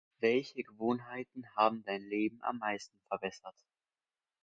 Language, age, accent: German, under 19, Deutschland Deutsch